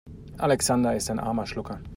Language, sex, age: German, male, 40-49